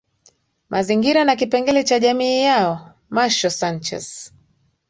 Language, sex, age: Swahili, female, 30-39